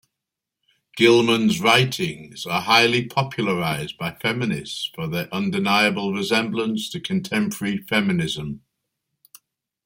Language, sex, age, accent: English, male, 50-59, England English